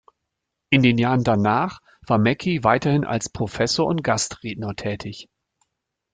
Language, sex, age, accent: German, male, 50-59, Deutschland Deutsch